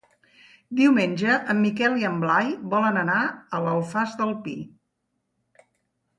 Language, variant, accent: Catalan, Central, central